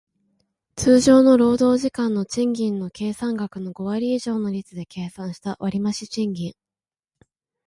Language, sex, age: Japanese, female, 19-29